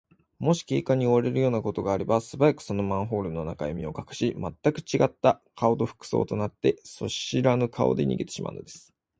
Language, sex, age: Japanese, male, 19-29